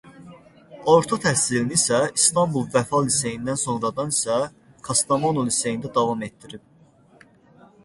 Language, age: Azerbaijani, 19-29